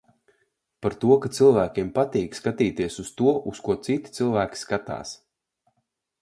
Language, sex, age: Latvian, male, 30-39